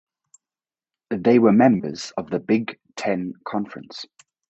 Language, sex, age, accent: English, male, 30-39, United States English